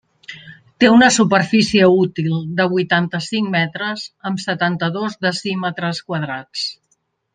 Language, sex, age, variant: Catalan, female, 50-59, Central